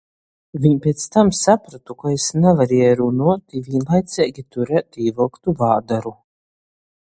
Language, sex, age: Latgalian, female, 30-39